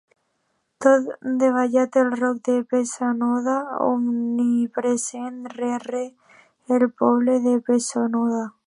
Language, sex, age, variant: Catalan, female, under 19, Alacantí